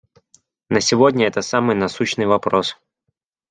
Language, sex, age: Russian, male, 19-29